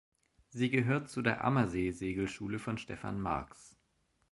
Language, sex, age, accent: German, male, 30-39, Deutschland Deutsch